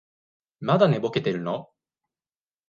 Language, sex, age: Japanese, male, 19-29